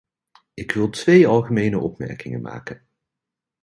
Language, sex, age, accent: Dutch, male, 30-39, Nederlands Nederlands